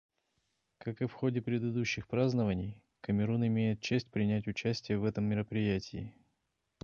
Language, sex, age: Russian, male, 40-49